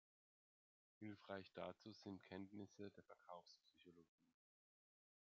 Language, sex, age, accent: German, male, 30-39, Deutschland Deutsch